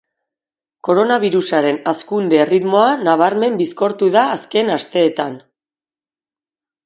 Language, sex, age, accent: Basque, female, 40-49, Mendebalekoa (Araba, Bizkaia, Gipuzkoako mendebaleko herri batzuk)